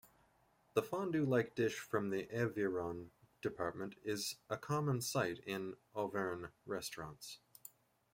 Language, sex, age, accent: English, male, 30-39, Canadian English